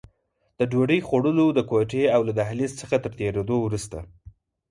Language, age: Pashto, 19-29